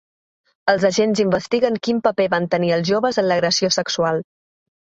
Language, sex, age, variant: Catalan, female, 30-39, Balear